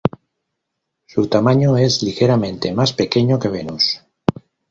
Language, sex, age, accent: Spanish, male, 50-59, España: Norte peninsular (Asturias, Castilla y León, Cantabria, País Vasco, Navarra, Aragón, La Rioja, Guadalajara, Cuenca)